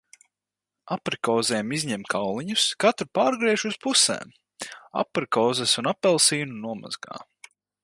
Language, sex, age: Latvian, male, 19-29